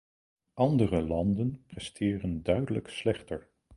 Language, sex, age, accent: Dutch, male, 60-69, Nederlands Nederlands